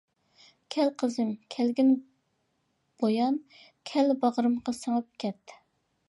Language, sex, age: Uyghur, female, 19-29